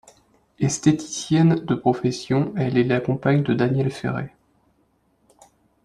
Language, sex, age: French, male, 30-39